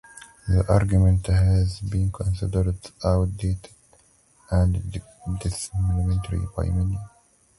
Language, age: English, 19-29